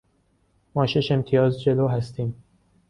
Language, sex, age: Persian, male, 19-29